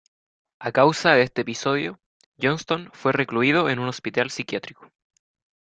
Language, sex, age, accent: Spanish, male, under 19, Chileno: Chile, Cuyo